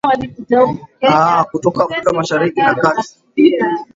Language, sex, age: Swahili, male, 19-29